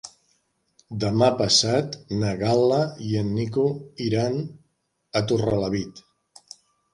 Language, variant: Catalan, Central